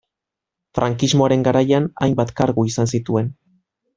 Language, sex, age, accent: Basque, male, 30-39, Mendebalekoa (Araba, Bizkaia, Gipuzkoako mendebaleko herri batzuk)